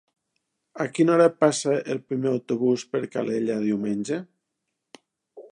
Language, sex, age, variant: Catalan, male, 50-59, Septentrional